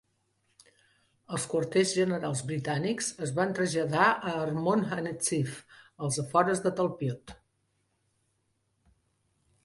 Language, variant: Catalan, Central